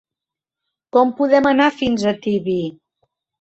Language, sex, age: Catalan, female, 50-59